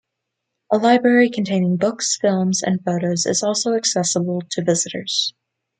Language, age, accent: English, 19-29, United States English